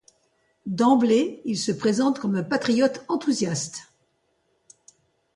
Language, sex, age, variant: French, female, 70-79, Français de métropole